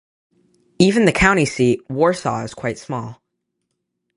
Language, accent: English, United States English